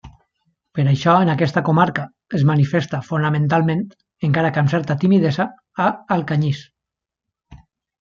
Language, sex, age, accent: Catalan, male, 50-59, valencià